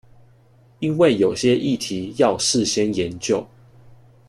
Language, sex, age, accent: Chinese, male, 19-29, 出生地：臺北市